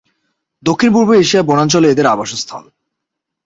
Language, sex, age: Bengali, male, 19-29